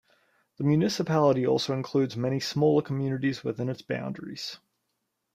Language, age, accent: English, 19-29, Australian English